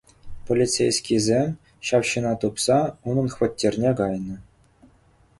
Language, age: Chuvash, 19-29